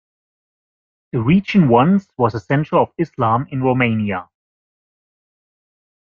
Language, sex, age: English, male, 40-49